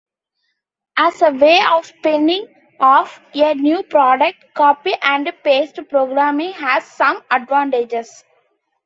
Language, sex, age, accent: English, female, under 19, India and South Asia (India, Pakistan, Sri Lanka)